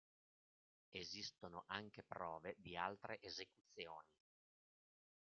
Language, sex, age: Italian, male, 50-59